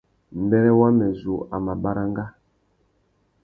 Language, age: Tuki, 40-49